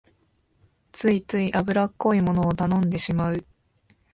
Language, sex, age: Japanese, female, 19-29